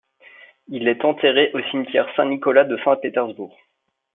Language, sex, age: French, male, 30-39